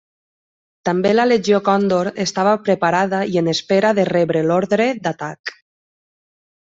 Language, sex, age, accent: Catalan, female, 30-39, valencià